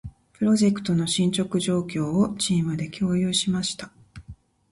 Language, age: Japanese, 30-39